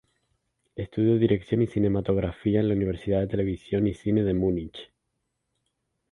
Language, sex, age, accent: Spanish, male, 19-29, España: Islas Canarias